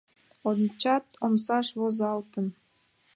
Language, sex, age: Mari, female, 19-29